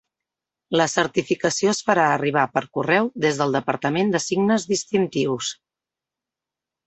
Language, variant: Catalan, Central